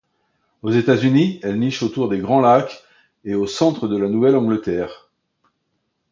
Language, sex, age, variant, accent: French, male, 60-69, Français de métropole, Parisien